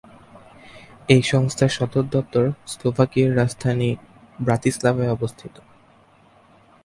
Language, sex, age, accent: Bengali, male, under 19, Native